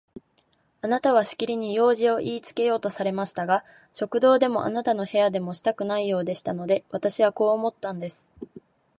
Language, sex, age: Japanese, female, 19-29